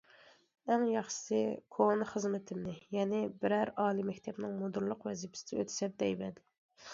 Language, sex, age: Uyghur, female, 30-39